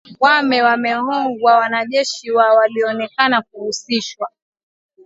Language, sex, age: Swahili, female, 19-29